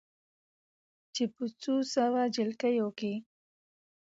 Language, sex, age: Pashto, female, 19-29